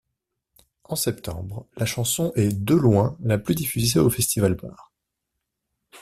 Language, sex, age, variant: French, male, 19-29, Français de métropole